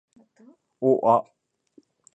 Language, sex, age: Japanese, male, 19-29